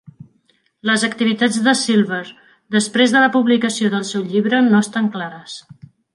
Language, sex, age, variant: Catalan, female, 40-49, Central